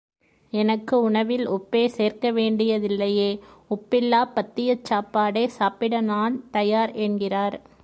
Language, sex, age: Tamil, female, 30-39